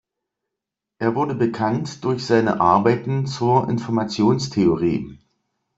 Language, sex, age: German, male, 40-49